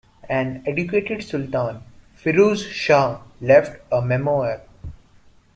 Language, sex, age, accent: English, male, under 19, India and South Asia (India, Pakistan, Sri Lanka)